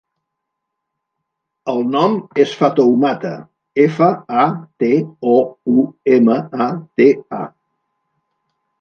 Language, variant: Catalan, Septentrional